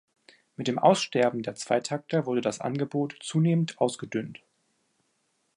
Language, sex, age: German, male, 19-29